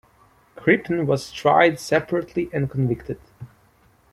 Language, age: English, 19-29